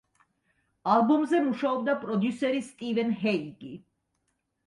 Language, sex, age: Georgian, female, 60-69